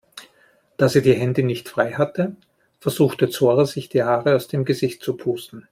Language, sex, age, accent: German, male, 50-59, Österreichisches Deutsch